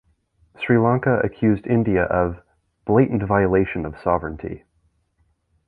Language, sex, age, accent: English, male, 30-39, United States English